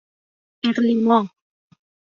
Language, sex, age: Persian, female, 30-39